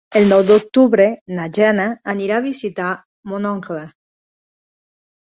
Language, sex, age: Catalan, female, 40-49